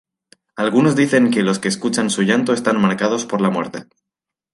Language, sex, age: Spanish, male, 19-29